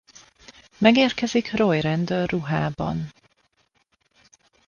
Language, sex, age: Hungarian, female, 30-39